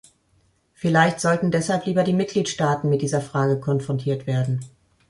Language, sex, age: German, female, 40-49